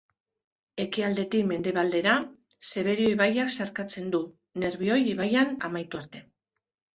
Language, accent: Basque, Mendebalekoa (Araba, Bizkaia, Gipuzkoako mendebaleko herri batzuk)